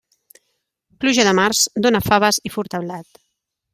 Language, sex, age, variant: Catalan, female, 30-39, Central